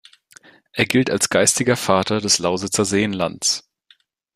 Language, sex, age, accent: German, male, 19-29, Deutschland Deutsch